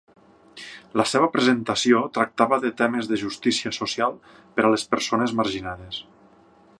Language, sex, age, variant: Catalan, male, 30-39, Septentrional